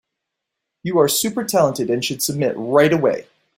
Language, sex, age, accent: English, male, 40-49, United States English